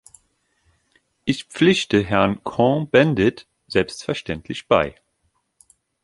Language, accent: German, Deutschland Deutsch